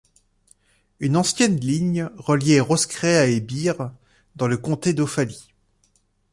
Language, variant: French, Français de métropole